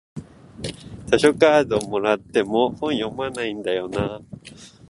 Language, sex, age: Japanese, male, 19-29